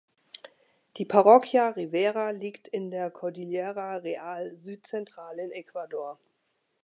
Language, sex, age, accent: German, female, 50-59, Deutschland Deutsch